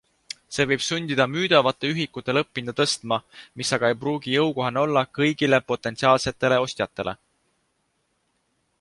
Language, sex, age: Estonian, male, 19-29